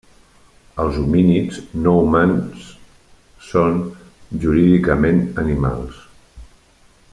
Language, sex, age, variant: Catalan, male, 40-49, Central